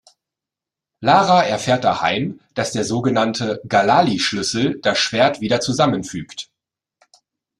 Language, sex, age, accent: German, male, 40-49, Deutschland Deutsch